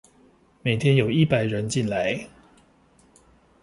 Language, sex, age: Chinese, male, 40-49